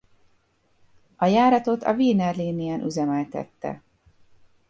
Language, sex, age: Hungarian, female, 50-59